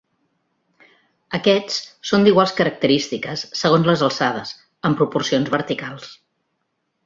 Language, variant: Catalan, Central